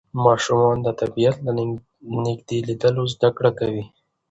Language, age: Pashto, 19-29